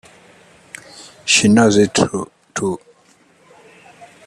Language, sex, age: English, male, 19-29